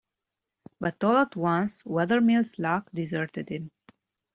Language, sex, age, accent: English, female, 30-39, United States English